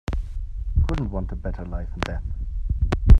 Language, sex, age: English, male, 30-39